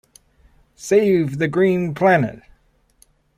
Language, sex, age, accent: English, male, 30-39, New Zealand English